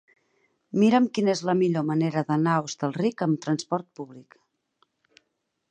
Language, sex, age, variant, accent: Catalan, female, 40-49, Central, Camp de Tarragona